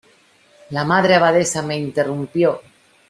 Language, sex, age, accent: Spanish, female, 40-49, España: Norte peninsular (Asturias, Castilla y León, Cantabria, País Vasco, Navarra, Aragón, La Rioja, Guadalajara, Cuenca)